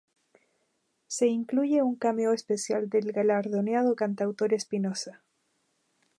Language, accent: Spanish, Chileno: Chile, Cuyo